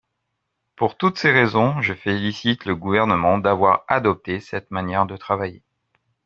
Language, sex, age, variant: French, male, 50-59, Français de métropole